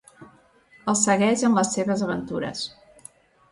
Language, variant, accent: Catalan, Central, central